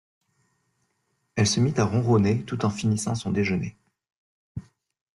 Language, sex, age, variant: French, male, 19-29, Français de métropole